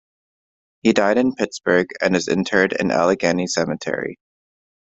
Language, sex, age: English, male, 19-29